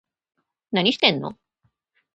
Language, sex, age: Japanese, female, 40-49